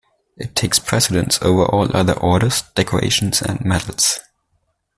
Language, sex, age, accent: English, male, 19-29, United States English